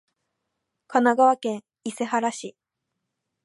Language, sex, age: Japanese, female, 19-29